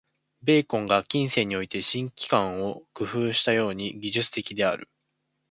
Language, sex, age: Japanese, male, 19-29